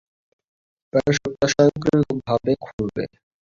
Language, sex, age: Bengali, male, 19-29